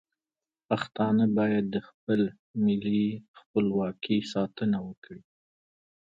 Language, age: Pashto, 30-39